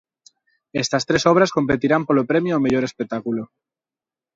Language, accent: Galician, Normativo (estándar)